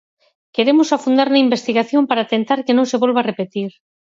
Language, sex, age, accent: Galician, female, 50-59, Central (gheada)